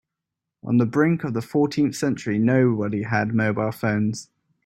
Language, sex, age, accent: English, male, 19-29, England English